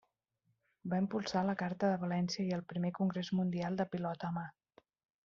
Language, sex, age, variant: Catalan, female, 40-49, Central